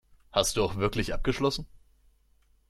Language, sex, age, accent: German, male, 19-29, Deutschland Deutsch